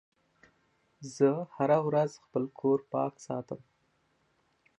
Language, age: Pashto, 30-39